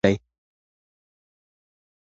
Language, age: Pashto, 19-29